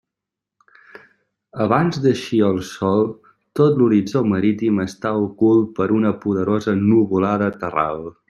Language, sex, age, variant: Catalan, male, 30-39, Central